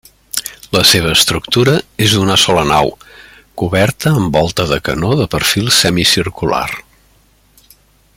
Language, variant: Catalan, Central